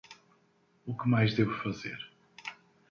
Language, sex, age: Portuguese, male, 50-59